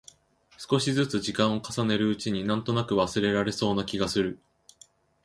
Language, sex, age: Japanese, male, 19-29